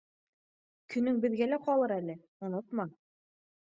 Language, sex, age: Bashkir, female, 30-39